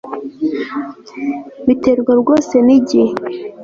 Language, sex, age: Kinyarwanda, female, 19-29